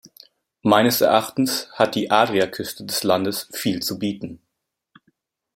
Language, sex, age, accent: German, male, 30-39, Deutschland Deutsch